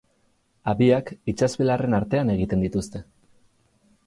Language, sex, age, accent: Basque, male, 30-39, Erdialdekoa edo Nafarra (Gipuzkoa, Nafarroa)